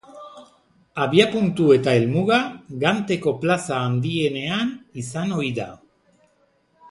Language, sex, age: Basque, male, 40-49